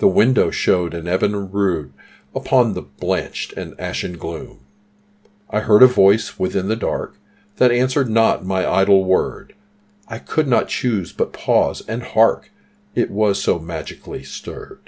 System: none